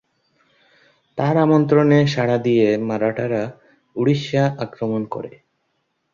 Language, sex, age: Bengali, male, 19-29